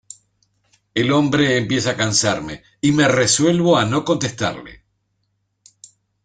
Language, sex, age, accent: Spanish, male, 50-59, Rioplatense: Argentina, Uruguay, este de Bolivia, Paraguay